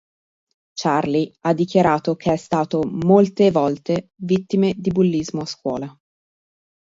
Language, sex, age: Italian, female, 30-39